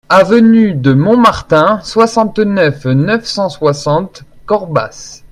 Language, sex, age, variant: French, male, 19-29, Français de métropole